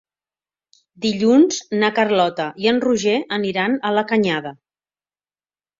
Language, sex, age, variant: Catalan, female, 50-59, Central